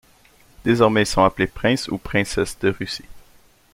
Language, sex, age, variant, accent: French, male, 30-39, Français d'Amérique du Nord, Français du Canada